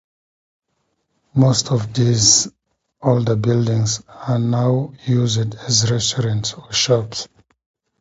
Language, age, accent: English, 40-49, Southern African (South Africa, Zimbabwe, Namibia)